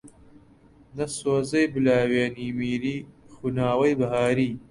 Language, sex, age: Central Kurdish, male, 30-39